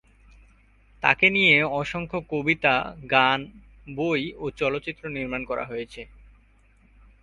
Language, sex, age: Bengali, male, 19-29